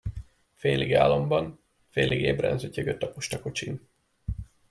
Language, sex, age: Hungarian, male, 19-29